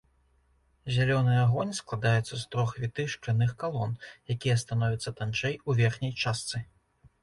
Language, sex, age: Belarusian, male, 30-39